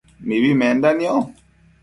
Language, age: Matsés, 19-29